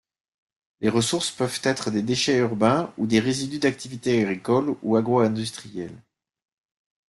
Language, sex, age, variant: French, male, 50-59, Français de métropole